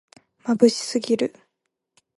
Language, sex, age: Japanese, female, 19-29